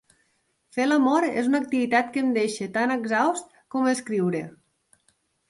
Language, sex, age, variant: Catalan, female, 30-39, Nord-Occidental